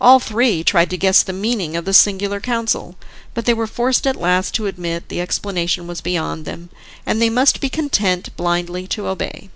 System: none